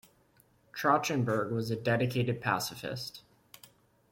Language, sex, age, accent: English, male, 19-29, United States English